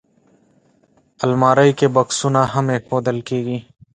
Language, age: Pashto, 19-29